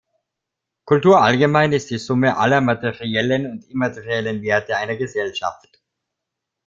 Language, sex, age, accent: German, male, 30-39, Österreichisches Deutsch